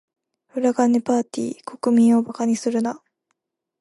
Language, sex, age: Japanese, female, 19-29